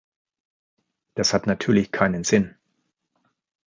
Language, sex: German, male